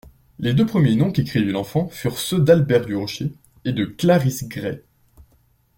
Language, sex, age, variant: French, male, 19-29, Français de métropole